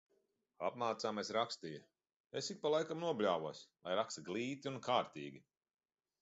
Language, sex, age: Latvian, male, 40-49